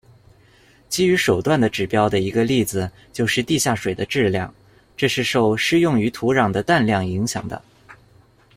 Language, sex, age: Chinese, male, 19-29